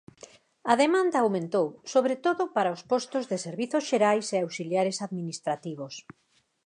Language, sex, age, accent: Galician, female, 50-59, Normativo (estándar)